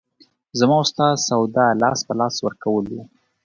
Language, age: Pashto, 19-29